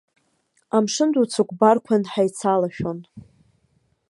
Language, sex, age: Abkhazian, female, 19-29